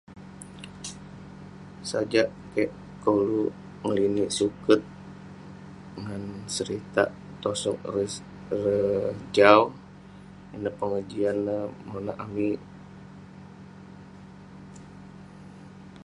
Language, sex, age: Western Penan, male, 19-29